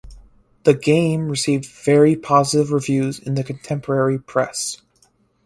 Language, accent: English, United States English